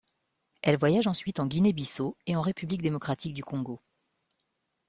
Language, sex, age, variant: French, female, 40-49, Français de métropole